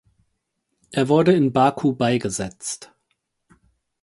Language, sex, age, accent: German, male, 30-39, Deutschland Deutsch